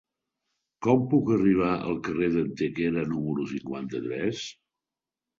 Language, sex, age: Catalan, male, 60-69